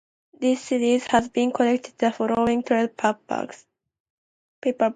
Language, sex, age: English, female, 19-29